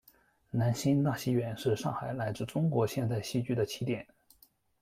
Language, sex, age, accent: Chinese, male, 19-29, 出生地：江苏省